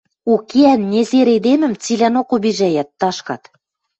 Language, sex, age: Western Mari, female, 50-59